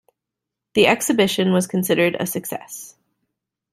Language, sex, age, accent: English, female, 30-39, United States English